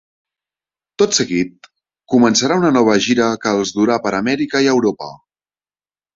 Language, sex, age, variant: Catalan, male, 19-29, Central